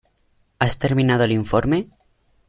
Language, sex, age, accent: Spanish, male, under 19, España: Sur peninsular (Andalucia, Extremadura, Murcia)